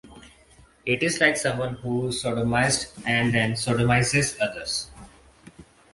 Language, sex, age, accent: English, male, 19-29, India and South Asia (India, Pakistan, Sri Lanka)